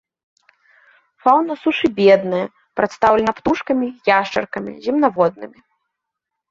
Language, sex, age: Belarusian, female, 19-29